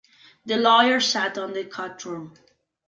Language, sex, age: English, female, 19-29